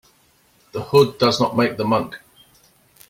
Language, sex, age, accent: English, male, 40-49, England English